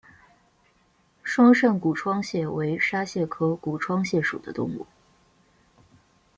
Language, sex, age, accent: Chinese, female, 19-29, 出生地：黑龙江省